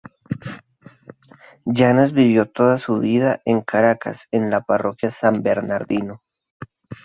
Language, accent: Spanish, Andino-Pacífico: Colombia, Perú, Ecuador, oeste de Bolivia y Venezuela andina